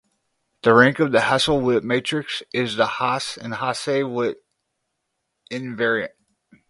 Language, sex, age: English, male, 30-39